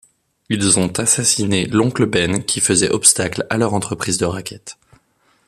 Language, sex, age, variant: French, male, 30-39, Français de métropole